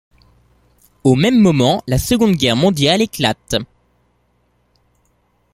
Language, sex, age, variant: French, male, under 19, Français de métropole